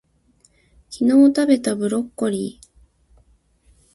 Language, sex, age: Japanese, female, 19-29